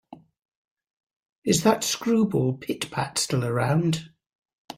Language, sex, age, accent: English, male, 50-59, Welsh English